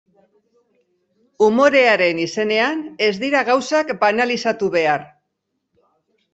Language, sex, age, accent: Basque, male, 19-29, Mendebalekoa (Araba, Bizkaia, Gipuzkoako mendebaleko herri batzuk)